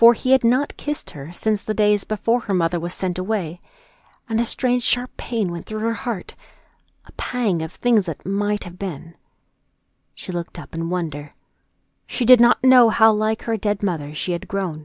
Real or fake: real